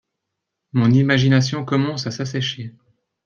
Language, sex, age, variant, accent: French, male, 19-29, Français d'Europe, Français de Suisse